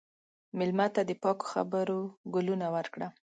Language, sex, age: Pashto, female, 19-29